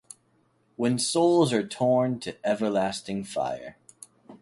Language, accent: English, United States English